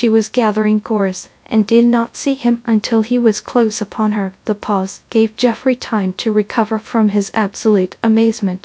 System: TTS, GradTTS